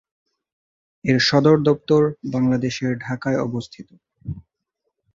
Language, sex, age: Bengali, male, 19-29